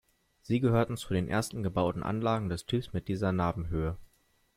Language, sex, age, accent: German, male, 19-29, Deutschland Deutsch